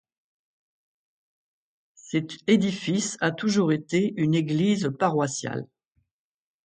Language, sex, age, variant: French, female, 60-69, Français de métropole